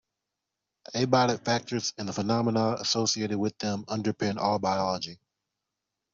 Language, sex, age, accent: English, male, 19-29, United States English